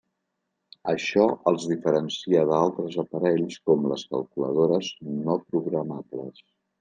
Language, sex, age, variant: Catalan, male, 60-69, Central